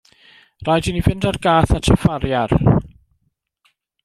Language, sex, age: Welsh, male, 50-59